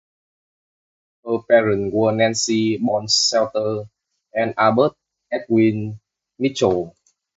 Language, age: English, 19-29